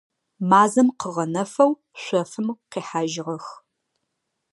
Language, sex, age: Adyghe, female, 30-39